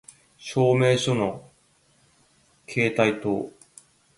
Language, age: Japanese, 30-39